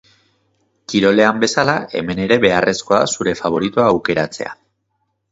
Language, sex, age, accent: Basque, male, 30-39, Mendebalekoa (Araba, Bizkaia, Gipuzkoako mendebaleko herri batzuk)